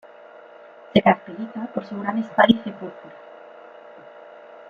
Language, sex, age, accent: Spanish, female, 19-29, España: Norte peninsular (Asturias, Castilla y León, Cantabria, País Vasco, Navarra, Aragón, La Rioja, Guadalajara, Cuenca)